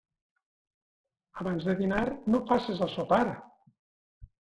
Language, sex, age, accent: Catalan, male, 50-59, valencià